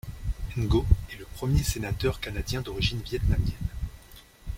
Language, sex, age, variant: French, male, 30-39, Français de métropole